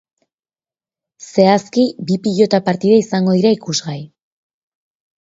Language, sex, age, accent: Basque, female, 19-29, Erdialdekoa edo Nafarra (Gipuzkoa, Nafarroa)